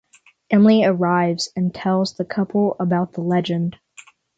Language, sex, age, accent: English, male, under 19, United States English